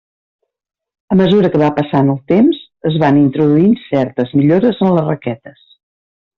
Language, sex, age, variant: Catalan, female, 50-59, Septentrional